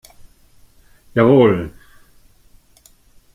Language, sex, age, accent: German, male, 60-69, Deutschland Deutsch